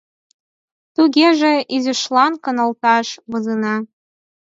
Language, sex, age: Mari, female, under 19